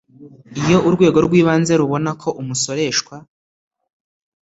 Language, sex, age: Kinyarwanda, male, under 19